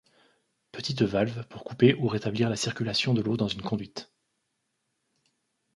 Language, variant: French, Français de métropole